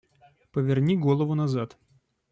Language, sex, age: Russian, male, 30-39